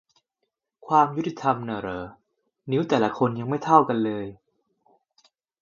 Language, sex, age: Thai, male, 19-29